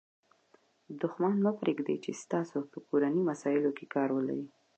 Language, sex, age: Pashto, female, 19-29